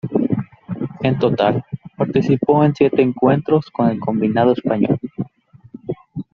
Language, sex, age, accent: Spanish, male, 19-29, México